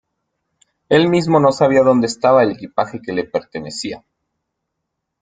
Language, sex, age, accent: Spanish, male, 40-49, México